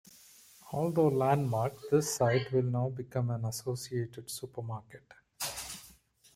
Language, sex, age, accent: English, male, 30-39, India and South Asia (India, Pakistan, Sri Lanka)